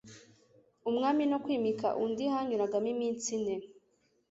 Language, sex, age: Kinyarwanda, female, under 19